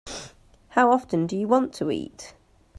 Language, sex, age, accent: English, female, 30-39, England English